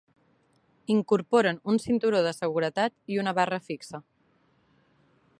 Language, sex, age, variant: Catalan, female, 19-29, Central